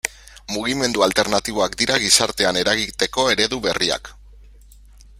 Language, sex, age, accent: Basque, male, 30-39, Mendebalekoa (Araba, Bizkaia, Gipuzkoako mendebaleko herri batzuk)